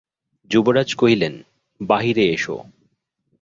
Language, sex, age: Bengali, male, 40-49